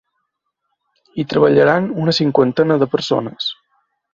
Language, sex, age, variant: Catalan, male, 19-29, Balear